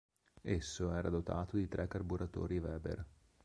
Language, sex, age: Italian, male, 19-29